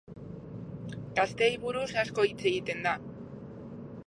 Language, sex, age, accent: Basque, female, 40-49, Mendebalekoa (Araba, Bizkaia, Gipuzkoako mendebaleko herri batzuk)